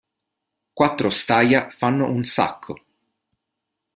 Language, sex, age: Italian, male, 30-39